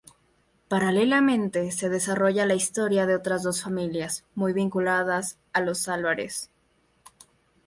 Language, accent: Spanish, México